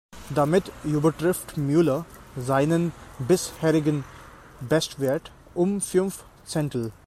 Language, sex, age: German, male, 30-39